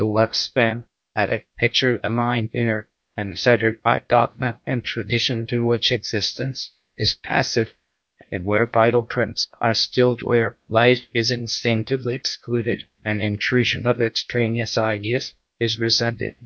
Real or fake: fake